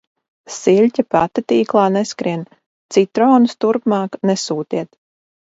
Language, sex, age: Latvian, female, 40-49